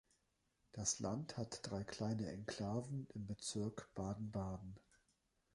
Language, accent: German, Deutschland Deutsch